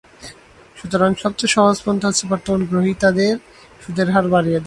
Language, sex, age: Bengali, male, 19-29